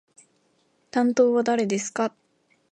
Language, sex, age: Japanese, female, 19-29